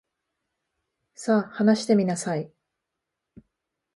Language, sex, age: Japanese, female, 30-39